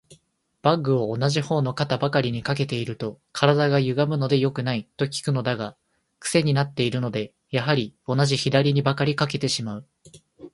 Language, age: Japanese, 19-29